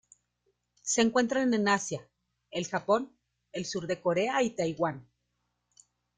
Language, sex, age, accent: Spanish, female, 40-49, México